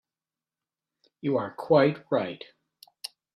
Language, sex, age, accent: English, male, 60-69, United States English